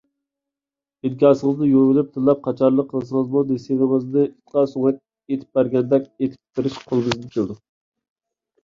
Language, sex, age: Uyghur, male, 19-29